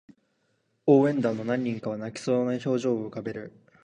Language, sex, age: Japanese, male, 19-29